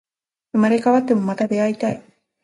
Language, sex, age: Japanese, female, 19-29